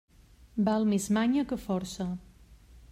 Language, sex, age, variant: Catalan, female, 40-49, Central